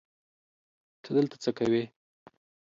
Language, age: Pashto, 19-29